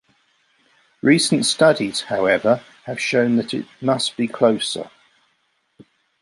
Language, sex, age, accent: English, male, 50-59, England English